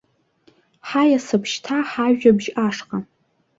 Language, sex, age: Abkhazian, female, under 19